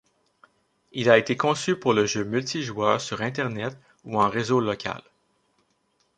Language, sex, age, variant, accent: French, male, 30-39, Français d'Amérique du Nord, Français du Canada